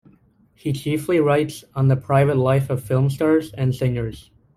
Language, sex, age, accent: English, male, under 19, United States English